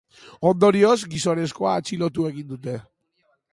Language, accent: Basque, Mendebalekoa (Araba, Bizkaia, Gipuzkoako mendebaleko herri batzuk)